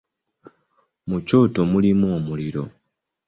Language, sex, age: Ganda, male, 19-29